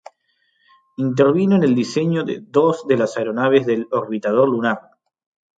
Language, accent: Spanish, Rioplatense: Argentina, Uruguay, este de Bolivia, Paraguay